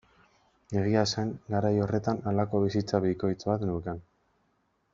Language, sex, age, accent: Basque, male, 19-29, Erdialdekoa edo Nafarra (Gipuzkoa, Nafarroa)